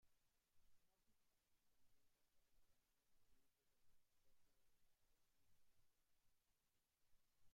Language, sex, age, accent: Spanish, female, 40-49, América central